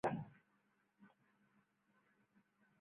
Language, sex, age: Bengali, male, 30-39